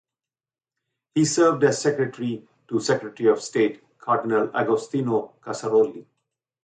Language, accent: English, India and South Asia (India, Pakistan, Sri Lanka)